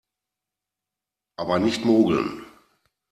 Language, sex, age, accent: German, male, 40-49, Deutschland Deutsch